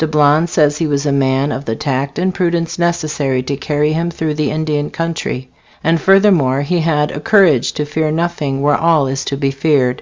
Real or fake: real